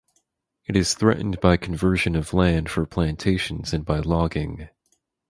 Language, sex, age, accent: English, male, 19-29, United States English